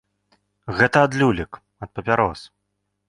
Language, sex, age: Belarusian, male, 19-29